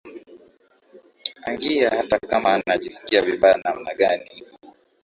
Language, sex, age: Swahili, male, 19-29